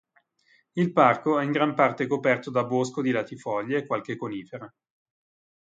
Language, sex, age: Italian, male, 40-49